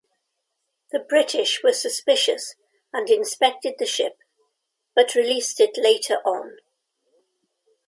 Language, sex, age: English, female, 70-79